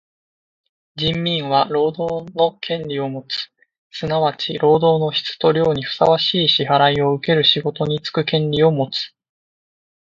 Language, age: Japanese, 19-29